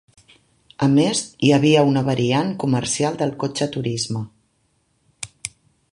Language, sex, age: Catalan, female, 50-59